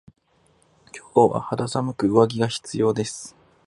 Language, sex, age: Japanese, male, 19-29